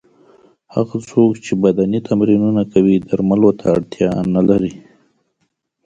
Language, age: Pashto, 30-39